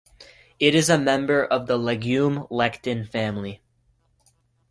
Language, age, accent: English, 19-29, United States English